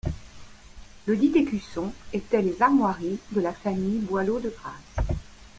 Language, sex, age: French, female, 50-59